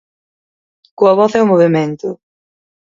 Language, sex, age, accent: Galician, female, 19-29, Oriental (común en zona oriental); Normativo (estándar)